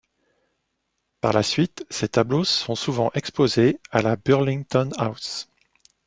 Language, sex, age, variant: French, male, 40-49, Français de métropole